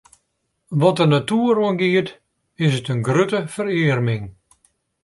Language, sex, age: Western Frisian, male, 70-79